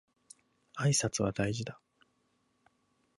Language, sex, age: Japanese, male, 19-29